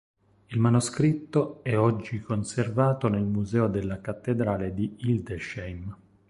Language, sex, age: Italian, male, 19-29